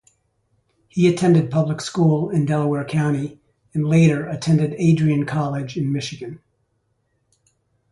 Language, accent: English, United States English